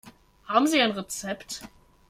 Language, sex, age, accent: German, male, under 19, Deutschland Deutsch